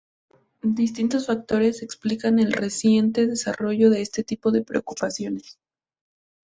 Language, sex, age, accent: Spanish, female, 19-29, México